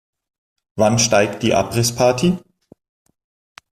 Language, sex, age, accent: German, male, 30-39, Deutschland Deutsch